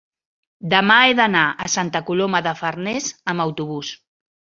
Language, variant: Catalan, Central